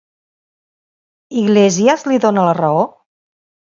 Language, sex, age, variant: Catalan, female, 40-49, Central